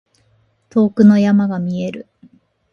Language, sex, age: Japanese, female, 40-49